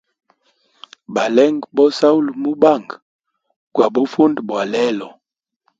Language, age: Hemba, 19-29